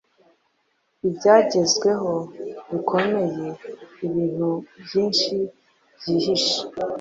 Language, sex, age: Kinyarwanda, female, 30-39